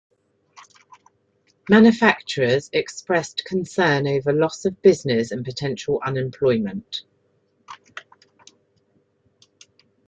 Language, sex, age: English, female, 50-59